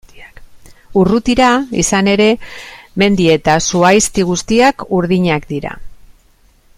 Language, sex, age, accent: Basque, female, 40-49, Mendebalekoa (Araba, Bizkaia, Gipuzkoako mendebaleko herri batzuk)